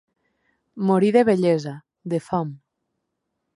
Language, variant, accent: Catalan, Nord-Occidental, Lleidatà